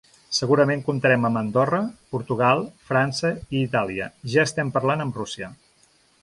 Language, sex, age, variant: Catalan, male, 50-59, Septentrional